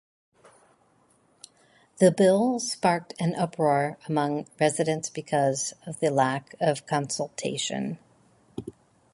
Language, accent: English, United States English